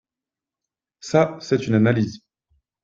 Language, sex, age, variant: French, male, 30-39, Français de métropole